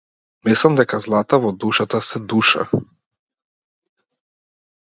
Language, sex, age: Macedonian, male, 19-29